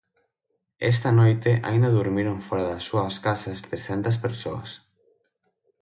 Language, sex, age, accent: Galician, male, 19-29, Central (gheada); Oriental (común en zona oriental); Normativo (estándar)